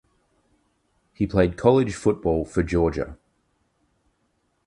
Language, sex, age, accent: English, male, 30-39, Australian English